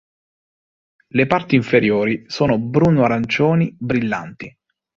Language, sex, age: Italian, male, 30-39